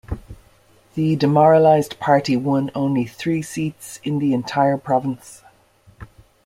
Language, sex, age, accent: English, female, 50-59, Irish English